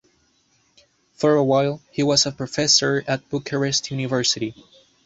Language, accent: English, United States English